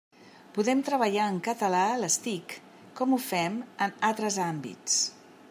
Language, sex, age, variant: Catalan, female, 50-59, Central